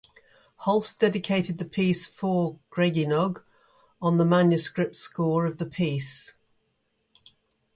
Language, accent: English, England English